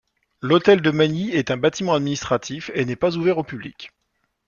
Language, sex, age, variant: French, male, 30-39, Français de métropole